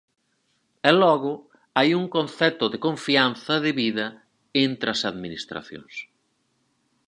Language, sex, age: Galician, male, 40-49